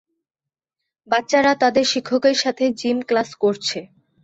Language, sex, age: Bengali, female, 19-29